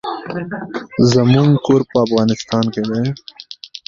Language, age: Pashto, 19-29